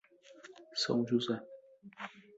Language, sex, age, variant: Portuguese, male, 30-39, Portuguese (Brasil)